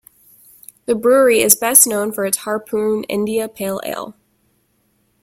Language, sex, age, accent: English, female, 19-29, United States English